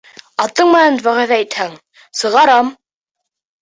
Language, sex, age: Bashkir, male, under 19